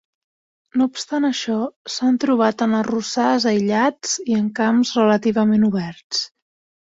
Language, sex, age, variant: Catalan, female, 19-29, Central